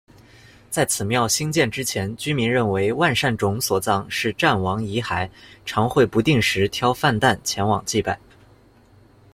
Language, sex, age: Chinese, male, 19-29